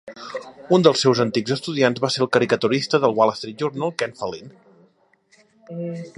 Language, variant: Catalan, Nord-Occidental